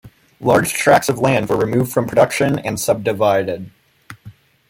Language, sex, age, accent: English, male, under 19, United States English